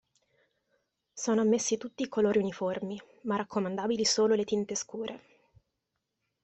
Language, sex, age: Italian, female, 19-29